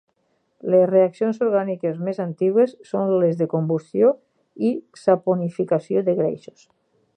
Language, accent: Catalan, valencià